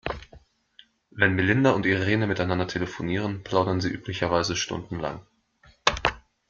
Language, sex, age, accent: German, male, 19-29, Deutschland Deutsch